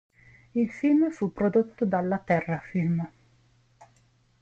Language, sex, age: Italian, female, 19-29